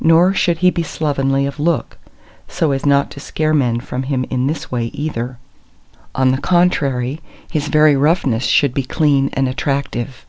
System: none